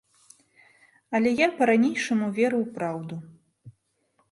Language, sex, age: Belarusian, female, 30-39